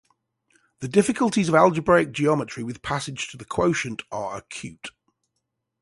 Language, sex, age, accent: English, male, 40-49, England English